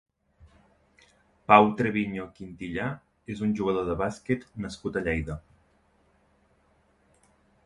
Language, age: Catalan, 30-39